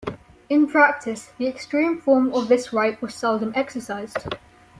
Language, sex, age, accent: English, female, under 19, England English